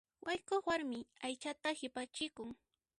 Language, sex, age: Puno Quechua, female, 19-29